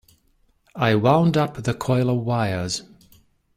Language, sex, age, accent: English, male, 40-49, England English